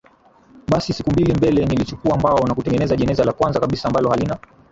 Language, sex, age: Swahili, male, 19-29